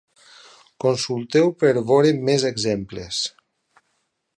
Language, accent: Catalan, valencià